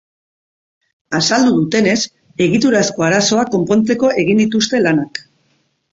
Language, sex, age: Basque, female, 40-49